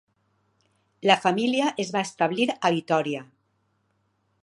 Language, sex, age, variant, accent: Catalan, female, 50-59, Valencià central, valencià